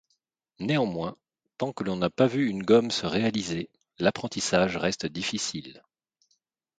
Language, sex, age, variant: French, male, 40-49, Français de métropole